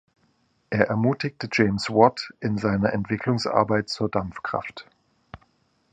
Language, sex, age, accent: German, male, 30-39, Deutschland Deutsch